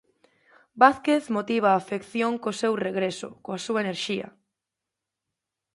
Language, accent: Galician, Normativo (estándar)